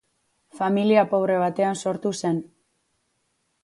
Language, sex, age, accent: Basque, female, 19-29, Mendebalekoa (Araba, Bizkaia, Gipuzkoako mendebaleko herri batzuk)